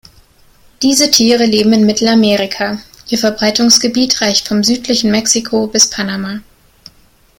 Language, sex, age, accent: German, female, 19-29, Deutschland Deutsch